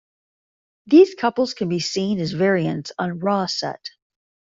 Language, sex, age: English, female, 50-59